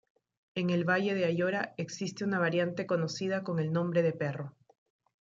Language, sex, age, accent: Spanish, female, 19-29, Andino-Pacífico: Colombia, Perú, Ecuador, oeste de Bolivia y Venezuela andina